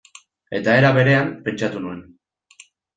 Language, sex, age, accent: Basque, male, 19-29, Erdialdekoa edo Nafarra (Gipuzkoa, Nafarroa)